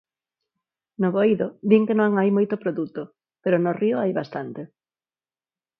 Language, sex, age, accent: Galician, female, 30-39, Neofalante